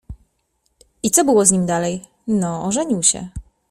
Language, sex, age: Polish, female, 30-39